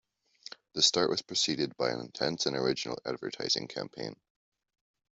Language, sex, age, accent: English, male, under 19, Canadian English